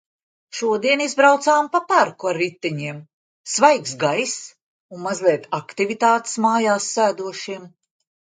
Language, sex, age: Latvian, female, 60-69